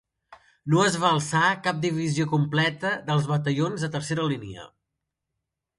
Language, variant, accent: Catalan, Central, central